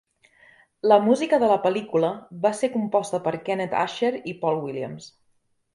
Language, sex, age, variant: Catalan, female, 30-39, Central